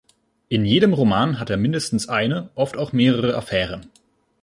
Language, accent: German, Deutschland Deutsch